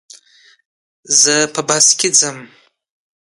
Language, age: Pashto, 19-29